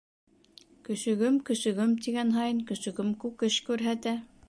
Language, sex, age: Bashkir, female, 50-59